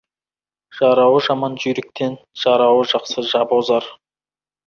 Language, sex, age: Kazakh, male, 19-29